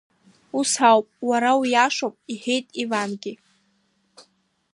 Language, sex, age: Abkhazian, female, under 19